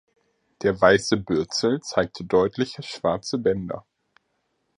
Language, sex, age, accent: German, male, 30-39, Deutschland Deutsch